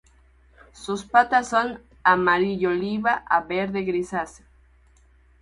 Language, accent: Spanish, México